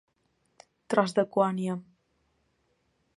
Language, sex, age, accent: Catalan, female, 19-29, balear; valencià; menorquí